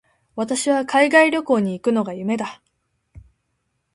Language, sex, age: Japanese, female, 19-29